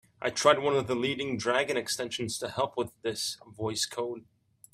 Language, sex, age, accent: English, male, 30-39, United States English